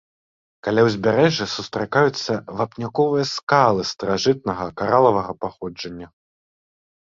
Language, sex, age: Belarusian, male, under 19